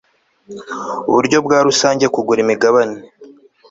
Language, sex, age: Kinyarwanda, male, 19-29